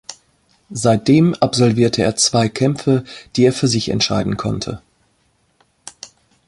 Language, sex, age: German, female, 50-59